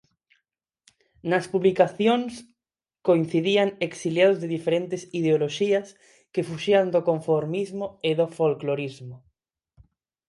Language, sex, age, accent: Galician, male, 19-29, Neofalante